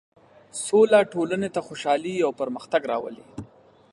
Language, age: Pashto, 30-39